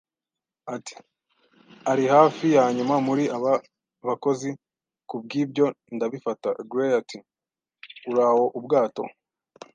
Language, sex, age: Kinyarwanda, male, 19-29